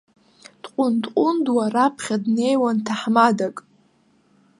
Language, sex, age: Abkhazian, female, under 19